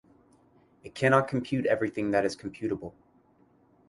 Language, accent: English, United States English